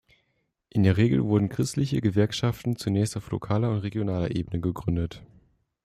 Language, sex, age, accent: German, male, 19-29, Deutschland Deutsch